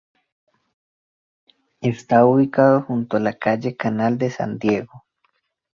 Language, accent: Spanish, Andino-Pacífico: Colombia, Perú, Ecuador, oeste de Bolivia y Venezuela andina